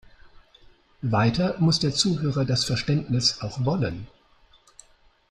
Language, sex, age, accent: German, male, 60-69, Deutschland Deutsch